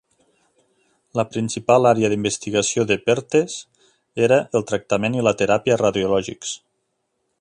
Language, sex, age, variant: Catalan, male, 40-49, Nord-Occidental